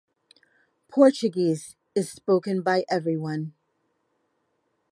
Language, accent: English, United States English